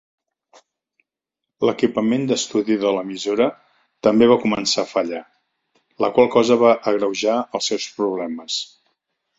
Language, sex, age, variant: Catalan, male, 60-69, Septentrional